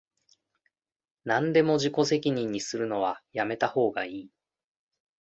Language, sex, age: Japanese, male, 30-39